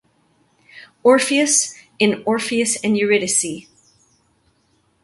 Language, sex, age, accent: English, female, 50-59, Canadian English